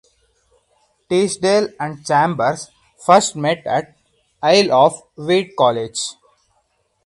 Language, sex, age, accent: English, male, 19-29, India and South Asia (India, Pakistan, Sri Lanka)